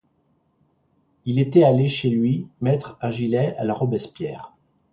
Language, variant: French, Français de métropole